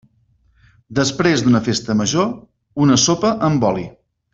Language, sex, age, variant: Catalan, male, 40-49, Central